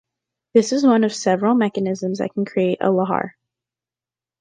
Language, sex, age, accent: English, female, under 19, United States English